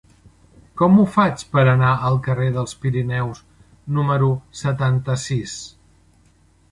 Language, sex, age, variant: Catalan, male, 50-59, Central